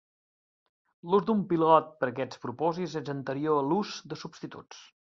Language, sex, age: Catalan, male, 40-49